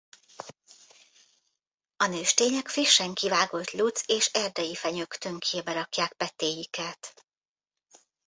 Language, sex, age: Hungarian, female, 50-59